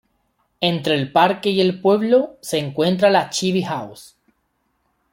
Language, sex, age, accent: Spanish, male, 30-39, España: Sur peninsular (Andalucia, Extremadura, Murcia)